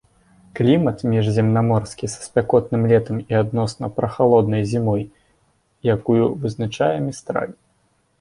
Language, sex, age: Belarusian, male, under 19